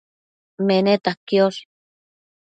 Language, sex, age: Matsés, female, 30-39